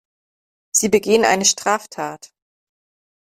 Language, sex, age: German, female, 30-39